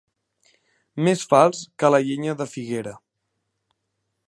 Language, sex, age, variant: Catalan, male, under 19, Central